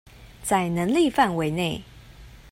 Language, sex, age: Chinese, female, 30-39